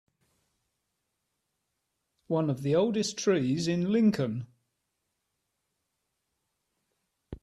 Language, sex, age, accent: English, male, 60-69, England English